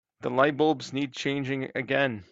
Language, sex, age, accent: English, male, 30-39, United States English